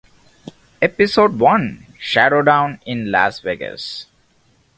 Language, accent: English, United States English